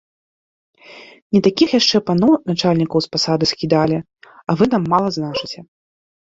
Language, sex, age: Belarusian, female, 19-29